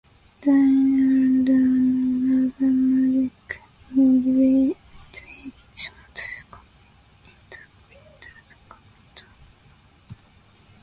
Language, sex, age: English, female, 19-29